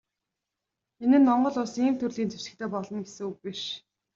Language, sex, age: Mongolian, female, 19-29